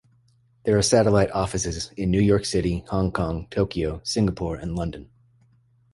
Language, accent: English, United States English